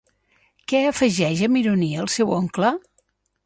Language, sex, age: Catalan, female, 50-59